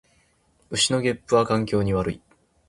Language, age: Japanese, 19-29